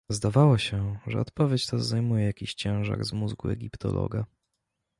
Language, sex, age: Polish, male, 19-29